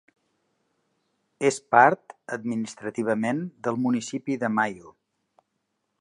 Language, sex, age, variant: Catalan, male, 50-59, Central